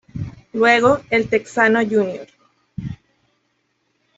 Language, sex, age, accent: Spanish, female, 19-29, Caribe: Cuba, Venezuela, Puerto Rico, República Dominicana, Panamá, Colombia caribeña, México caribeño, Costa del golfo de México